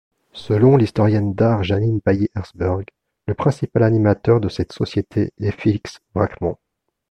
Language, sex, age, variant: French, male, 40-49, Français de métropole